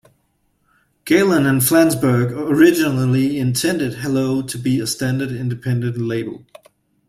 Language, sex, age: English, male, 40-49